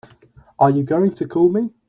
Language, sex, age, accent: English, male, under 19, England English